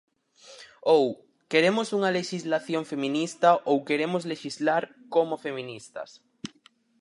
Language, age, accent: Galician, 19-29, Central (gheada)